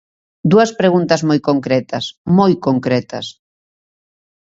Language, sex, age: Galician, female, 40-49